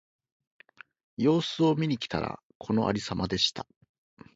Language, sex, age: Japanese, male, 40-49